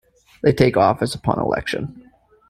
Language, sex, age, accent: English, male, 30-39, United States English